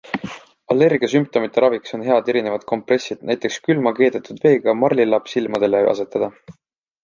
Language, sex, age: Estonian, male, 19-29